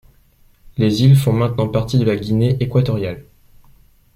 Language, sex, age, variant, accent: French, male, 19-29, Français des départements et régions d'outre-mer, Français de La Réunion